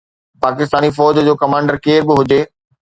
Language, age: Sindhi, 40-49